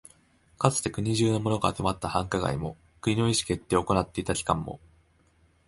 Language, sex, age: Japanese, male, under 19